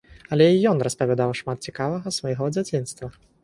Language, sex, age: Belarusian, male, 19-29